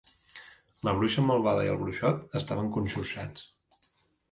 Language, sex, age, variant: Catalan, male, 30-39, Central